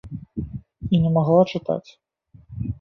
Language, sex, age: Belarusian, male, 30-39